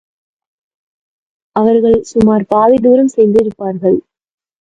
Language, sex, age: Tamil, female, 19-29